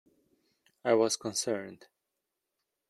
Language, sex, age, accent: English, male, 19-29, United States English